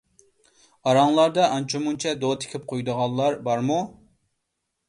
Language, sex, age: Uyghur, male, 30-39